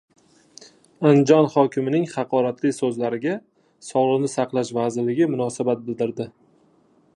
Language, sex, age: Uzbek, male, 30-39